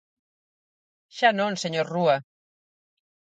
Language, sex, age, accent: Galician, female, 40-49, Atlántico (seseo e gheada)